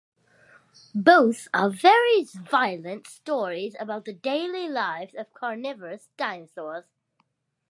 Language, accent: English, England English